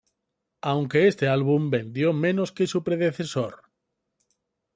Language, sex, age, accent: Spanish, male, 40-49, España: Norte peninsular (Asturias, Castilla y León, Cantabria, País Vasco, Navarra, Aragón, La Rioja, Guadalajara, Cuenca)